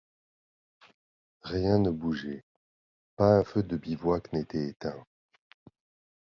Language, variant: French, Français de métropole